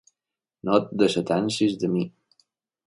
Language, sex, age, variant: Catalan, male, 50-59, Balear